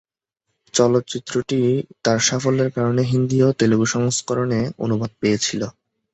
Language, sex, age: Bengali, male, 19-29